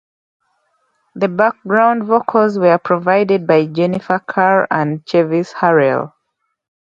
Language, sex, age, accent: English, female, 19-29, England English